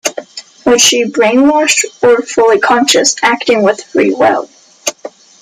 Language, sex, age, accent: English, male, under 19, United States English